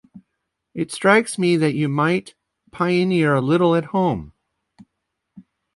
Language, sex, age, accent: English, male, 50-59, United States English